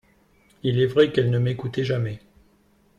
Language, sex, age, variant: French, male, 40-49, Français de métropole